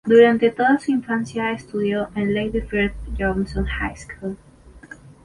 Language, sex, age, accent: Spanish, female, under 19, Andino-Pacífico: Colombia, Perú, Ecuador, oeste de Bolivia y Venezuela andina